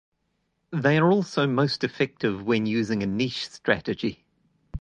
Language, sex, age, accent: English, male, 40-49, New Zealand English